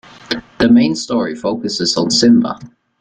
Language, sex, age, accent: English, male, under 19, Canadian English